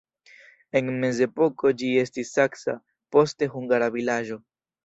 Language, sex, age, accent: Esperanto, male, 19-29, Internacia